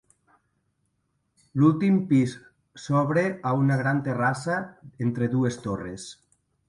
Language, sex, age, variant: Catalan, male, 30-39, Nord-Occidental